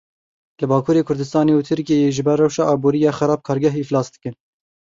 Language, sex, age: Kurdish, male, 19-29